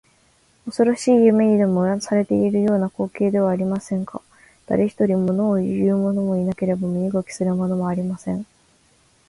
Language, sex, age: Japanese, female, 19-29